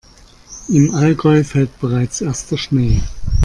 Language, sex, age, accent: German, male, 50-59, Deutschland Deutsch